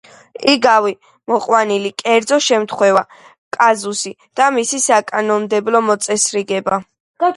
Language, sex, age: Georgian, female, 30-39